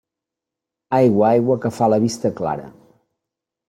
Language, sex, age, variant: Catalan, male, 50-59, Central